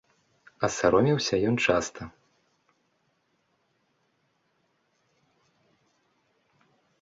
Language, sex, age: Belarusian, male, 19-29